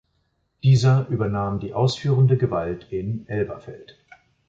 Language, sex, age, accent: German, male, 60-69, Deutschland Deutsch